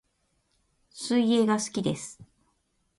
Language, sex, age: Japanese, female, 50-59